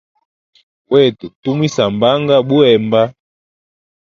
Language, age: Hemba, 19-29